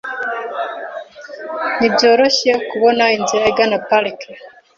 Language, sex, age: Kinyarwanda, female, 19-29